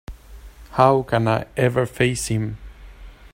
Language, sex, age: English, male, 19-29